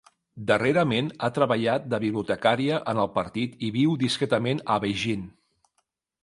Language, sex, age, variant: Catalan, male, 40-49, Central